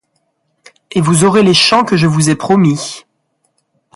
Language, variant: French, Français de métropole